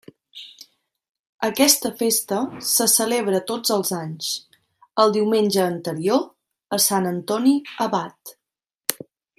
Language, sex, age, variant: Catalan, female, 19-29, Septentrional